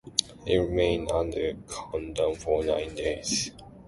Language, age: English, under 19